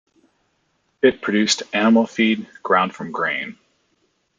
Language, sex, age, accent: English, male, 30-39, United States English